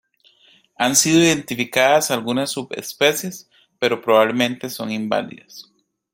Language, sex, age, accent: Spanish, male, 30-39, América central